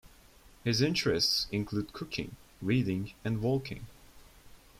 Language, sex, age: English, male, 19-29